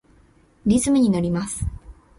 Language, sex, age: Japanese, female, 19-29